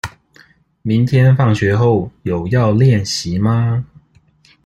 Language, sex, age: Chinese, male, 30-39